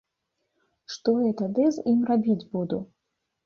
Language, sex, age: Belarusian, female, 30-39